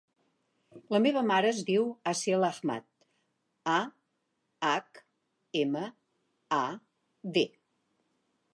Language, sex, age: Catalan, female, 60-69